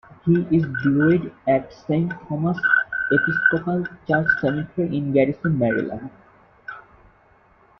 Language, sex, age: English, male, 19-29